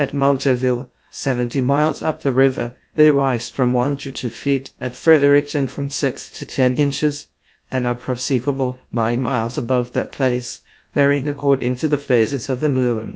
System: TTS, GlowTTS